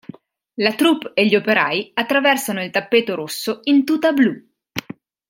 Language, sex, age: Italian, female, 30-39